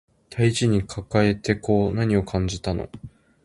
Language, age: Japanese, 19-29